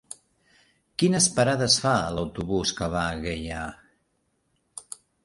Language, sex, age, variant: Catalan, male, 50-59, Central